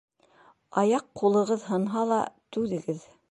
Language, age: Bashkir, 60-69